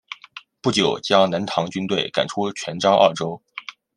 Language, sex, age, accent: Chinese, male, 19-29, 出生地：江苏省